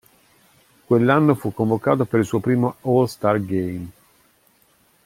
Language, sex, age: Italian, male, 50-59